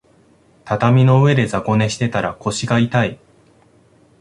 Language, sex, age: Japanese, male, 19-29